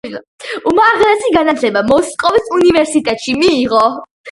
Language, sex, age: Georgian, female, under 19